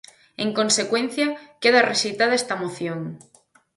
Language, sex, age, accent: Galician, female, 19-29, Normativo (estándar)